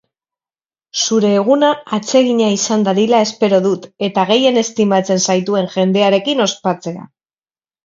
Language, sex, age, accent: Basque, female, 40-49, Mendebalekoa (Araba, Bizkaia, Gipuzkoako mendebaleko herri batzuk)